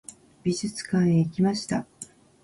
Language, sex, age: Japanese, female, 60-69